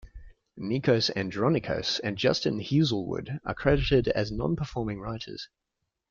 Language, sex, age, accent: English, male, 19-29, Australian English